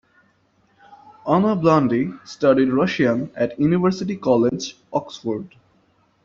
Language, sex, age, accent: English, male, 19-29, India and South Asia (India, Pakistan, Sri Lanka)